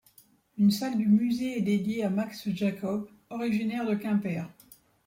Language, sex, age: French, female, 50-59